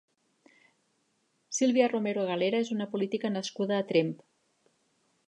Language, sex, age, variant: Catalan, female, 50-59, Central